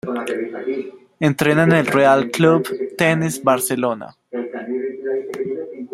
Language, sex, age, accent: Spanish, male, 19-29, Andino-Pacífico: Colombia, Perú, Ecuador, oeste de Bolivia y Venezuela andina